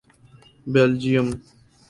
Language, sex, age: Urdu, male, 19-29